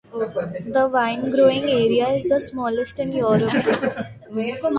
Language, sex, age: English, female, under 19